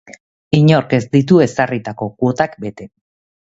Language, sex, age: Basque, female, 40-49